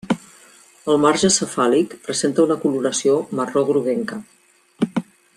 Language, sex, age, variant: Catalan, female, 50-59, Central